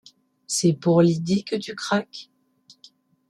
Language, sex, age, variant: French, female, 19-29, Français de métropole